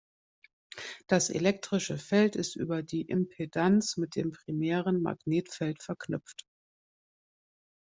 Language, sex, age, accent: German, male, 40-49, Deutschland Deutsch